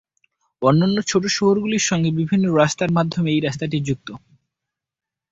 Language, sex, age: Bengali, male, 19-29